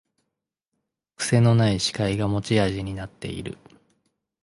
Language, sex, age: Japanese, male, 19-29